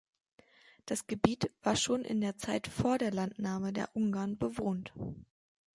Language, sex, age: German, female, 19-29